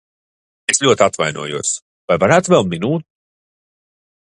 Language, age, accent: Latvian, 30-39, nav